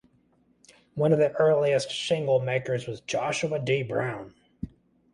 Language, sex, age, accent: English, male, 30-39, United States English